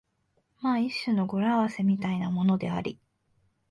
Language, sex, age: Japanese, female, 19-29